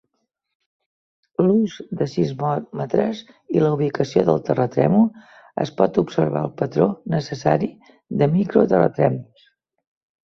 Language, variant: Catalan, Central